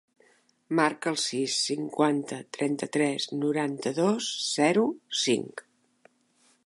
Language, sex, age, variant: Catalan, female, 60-69, Central